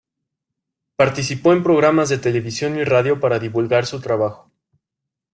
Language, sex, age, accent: Spanish, male, 19-29, México